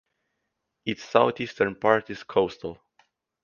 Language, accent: English, United States English